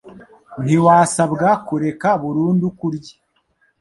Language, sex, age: Kinyarwanda, male, 19-29